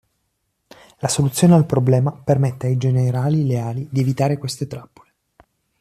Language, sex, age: Italian, male, 19-29